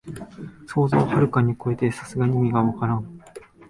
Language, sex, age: Japanese, male, 19-29